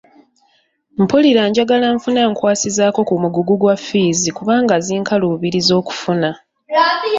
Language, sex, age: Ganda, female, 30-39